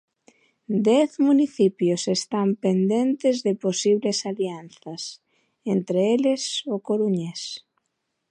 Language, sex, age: Galician, female, 19-29